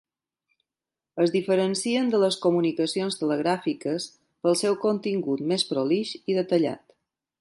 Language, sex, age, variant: Catalan, female, 50-59, Balear